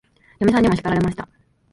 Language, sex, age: Japanese, female, 19-29